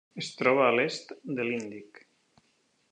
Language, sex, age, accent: Catalan, male, 50-59, valencià